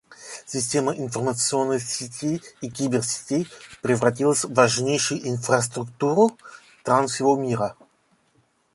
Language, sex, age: Russian, male, 19-29